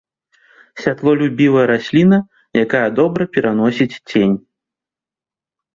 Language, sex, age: Belarusian, male, 30-39